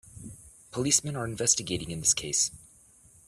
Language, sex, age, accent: English, male, 40-49, United States English